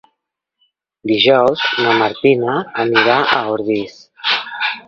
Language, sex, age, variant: Catalan, female, 50-59, Central